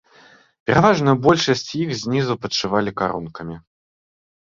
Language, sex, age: Belarusian, male, under 19